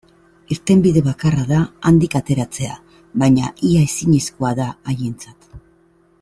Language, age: Basque, 50-59